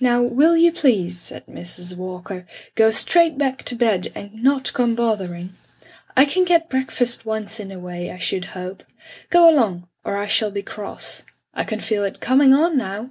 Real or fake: real